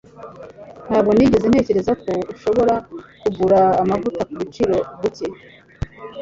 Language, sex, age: Kinyarwanda, female, 40-49